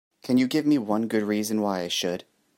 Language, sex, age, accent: English, male, 19-29, United States English